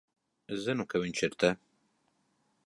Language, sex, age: Latvian, male, 30-39